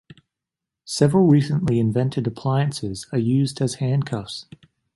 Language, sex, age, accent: English, male, 19-29, Australian English